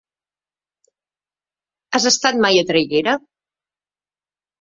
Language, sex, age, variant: Catalan, female, 60-69, Central